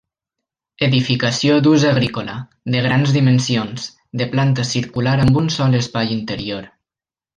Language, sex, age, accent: Catalan, male, 19-29, valencià